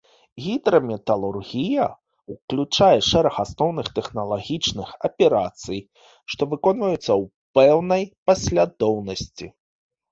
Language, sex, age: Belarusian, male, 30-39